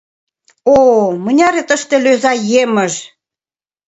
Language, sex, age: Mari, female, 19-29